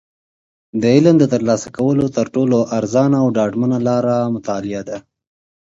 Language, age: Pashto, 19-29